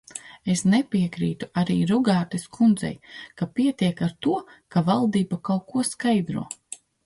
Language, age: Latvian, 30-39